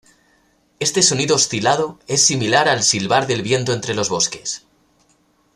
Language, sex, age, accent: Spanish, male, 19-29, España: Norte peninsular (Asturias, Castilla y León, Cantabria, País Vasco, Navarra, Aragón, La Rioja, Guadalajara, Cuenca)